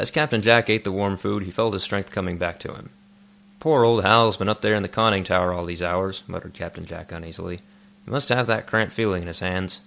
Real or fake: real